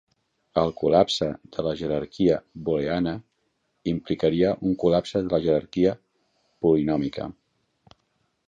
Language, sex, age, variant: Catalan, male, 40-49, Central